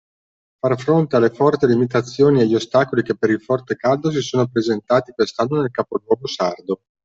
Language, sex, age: Italian, male, 50-59